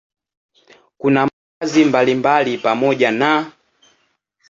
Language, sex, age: Swahili, male, 19-29